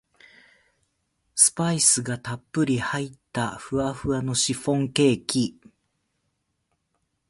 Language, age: Japanese, 50-59